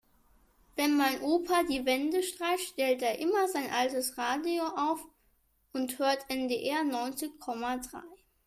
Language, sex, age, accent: German, male, under 19, Deutschland Deutsch